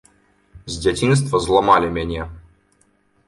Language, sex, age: Belarusian, male, 19-29